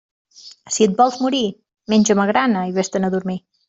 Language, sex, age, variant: Catalan, female, 40-49, Central